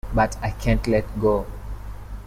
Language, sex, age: English, male, 19-29